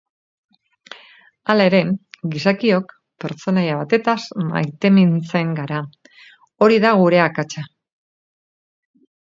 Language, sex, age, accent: Basque, female, 50-59, Mendebalekoa (Araba, Bizkaia, Gipuzkoako mendebaleko herri batzuk)